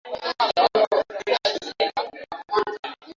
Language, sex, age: Swahili, female, 19-29